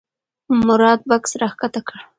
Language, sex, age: Pashto, female, 19-29